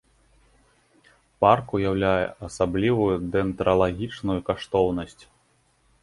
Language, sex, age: Belarusian, male, 19-29